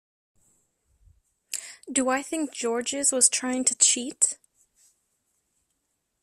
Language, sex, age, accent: English, female, under 19, United States English